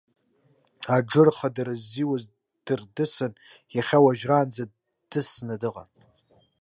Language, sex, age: Abkhazian, male, 19-29